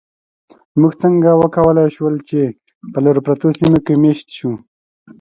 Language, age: Pashto, 30-39